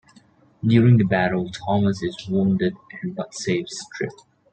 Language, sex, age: English, male, 19-29